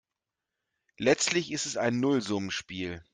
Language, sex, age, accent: German, male, 40-49, Deutschland Deutsch